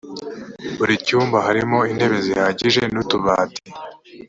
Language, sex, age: Kinyarwanda, male, 19-29